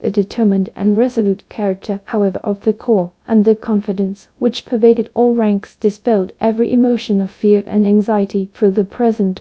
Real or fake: fake